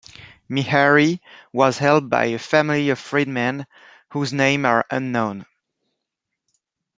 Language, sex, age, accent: English, male, 30-39, England English